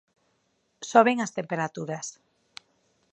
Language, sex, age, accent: Galician, female, 30-39, Normativo (estándar)